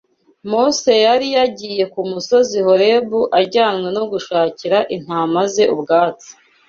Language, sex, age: Kinyarwanda, female, 19-29